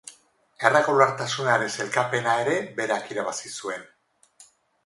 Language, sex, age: Basque, female, 50-59